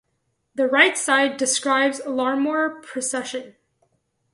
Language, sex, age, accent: English, female, under 19, United States English